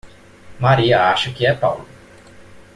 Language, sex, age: Portuguese, male, 19-29